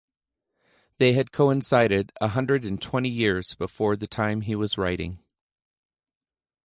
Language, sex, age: English, male, 30-39